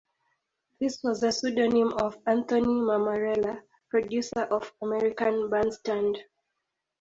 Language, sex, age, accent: English, female, 19-29, United States English